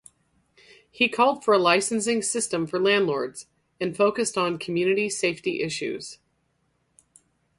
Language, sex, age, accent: English, female, 50-59, United States English